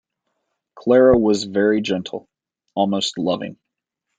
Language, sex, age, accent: English, male, 30-39, United States English